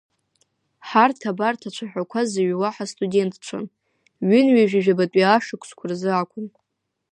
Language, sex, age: Abkhazian, female, under 19